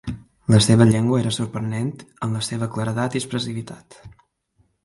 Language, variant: Catalan, Balear